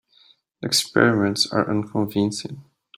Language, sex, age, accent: English, male, 19-29, United States English